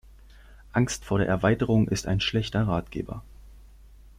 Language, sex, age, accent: German, male, 19-29, Deutschland Deutsch